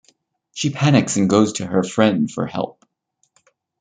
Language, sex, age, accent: English, male, 30-39, United States English